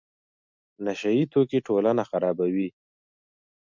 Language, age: Pashto, 19-29